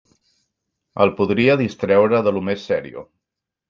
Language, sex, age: Catalan, male, 40-49